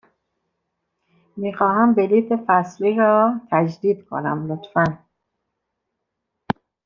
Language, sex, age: Persian, female, 50-59